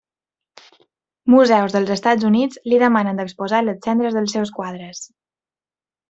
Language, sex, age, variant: Catalan, female, 19-29, Balear